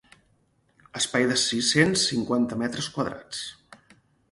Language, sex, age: Catalan, male, 40-49